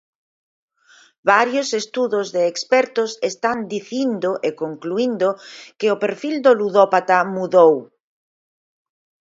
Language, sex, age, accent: Galician, female, 50-59, Normativo (estándar)